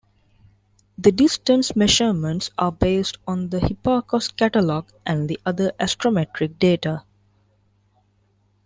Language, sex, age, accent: English, female, 19-29, India and South Asia (India, Pakistan, Sri Lanka)